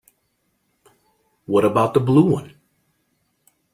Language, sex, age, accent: English, male, 30-39, United States English